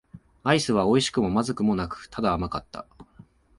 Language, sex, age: Japanese, male, 19-29